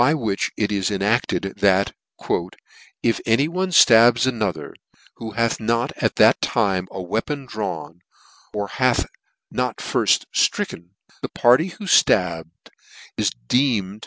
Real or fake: real